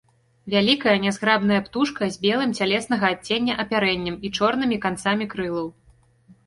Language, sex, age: Belarusian, female, 19-29